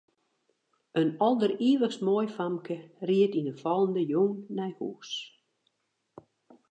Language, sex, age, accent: Western Frisian, female, 60-69, Wâldfrysk